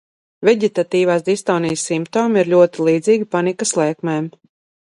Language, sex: Latvian, female